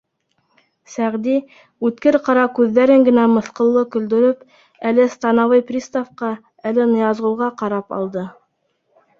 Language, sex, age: Bashkir, female, 30-39